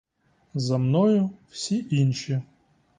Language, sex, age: Ukrainian, male, 30-39